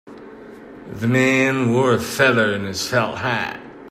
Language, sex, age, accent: English, male, 40-49, United States English